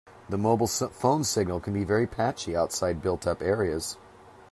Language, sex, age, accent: English, male, 40-49, United States English